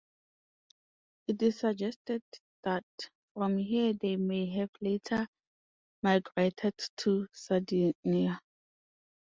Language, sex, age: English, female, 19-29